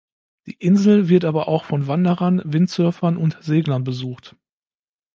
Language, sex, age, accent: German, male, 40-49, Deutschland Deutsch